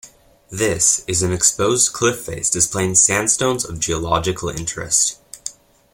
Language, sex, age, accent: English, male, under 19, United States English